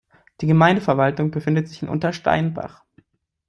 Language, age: German, 19-29